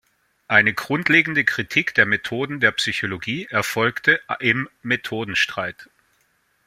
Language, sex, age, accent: German, male, 40-49, Deutschland Deutsch